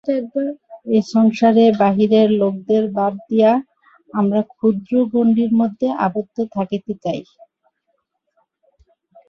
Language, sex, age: Bengali, female, 40-49